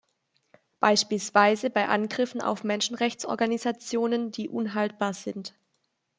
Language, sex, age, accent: German, female, 19-29, Deutschland Deutsch